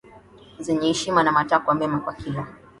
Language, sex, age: Swahili, female, 19-29